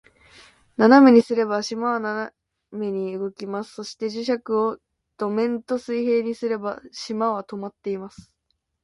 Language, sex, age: Japanese, female, 19-29